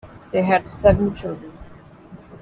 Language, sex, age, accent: English, female, 19-29, India and South Asia (India, Pakistan, Sri Lanka)